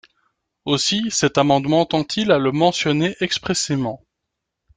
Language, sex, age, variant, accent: French, male, 30-39, Français d'Europe, Français de Belgique